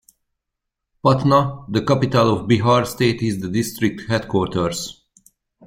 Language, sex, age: English, male, 30-39